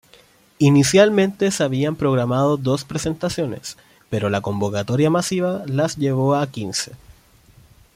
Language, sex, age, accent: Spanish, male, 19-29, Chileno: Chile, Cuyo